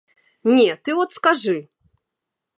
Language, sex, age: Belarusian, female, 30-39